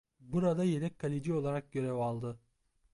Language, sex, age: Turkish, male, 19-29